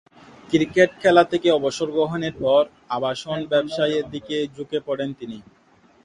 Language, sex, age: Bengali, male, 19-29